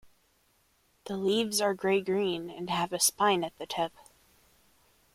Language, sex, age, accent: English, male, 19-29, United States English